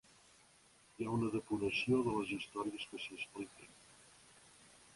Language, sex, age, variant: Catalan, male, 70-79, Central